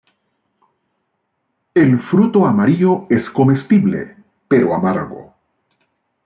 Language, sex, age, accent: Spanish, male, 50-59, América central